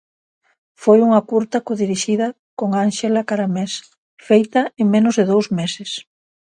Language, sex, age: Galician, female, 50-59